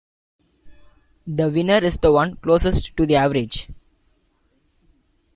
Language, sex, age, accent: English, male, 19-29, India and South Asia (India, Pakistan, Sri Lanka)